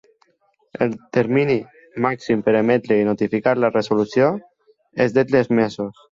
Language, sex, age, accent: Catalan, male, under 19, valencià